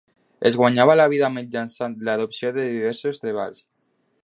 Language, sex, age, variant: Catalan, male, under 19, Alacantí